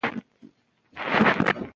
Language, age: Pashto, 19-29